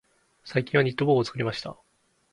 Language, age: Japanese, 19-29